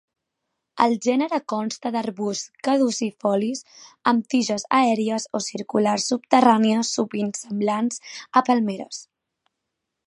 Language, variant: Catalan, Central